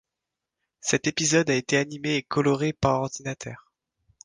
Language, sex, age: French, male, 19-29